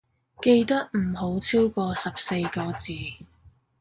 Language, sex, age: Cantonese, female, 19-29